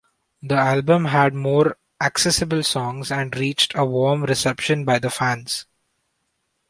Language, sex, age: English, male, 19-29